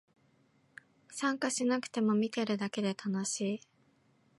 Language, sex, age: Japanese, female, 19-29